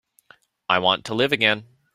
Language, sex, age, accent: English, male, 30-39, United States English